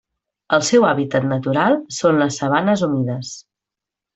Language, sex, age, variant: Catalan, female, 30-39, Central